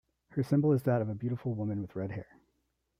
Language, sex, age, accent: English, male, 30-39, United States English